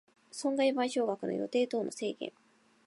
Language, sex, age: Japanese, female, 19-29